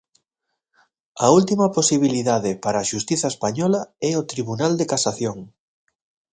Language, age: Galician, 40-49